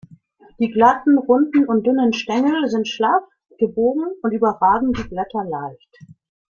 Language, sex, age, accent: German, female, 60-69, Deutschland Deutsch